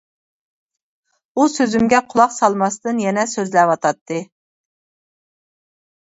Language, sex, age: Uyghur, female, 30-39